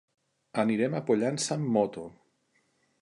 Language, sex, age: Catalan, male, 40-49